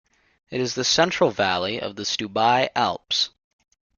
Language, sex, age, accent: English, male, under 19, United States English